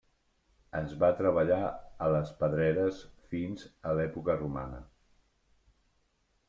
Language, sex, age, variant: Catalan, male, 40-49, Central